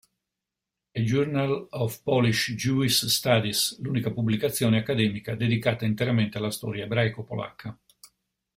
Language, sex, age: Italian, male, 60-69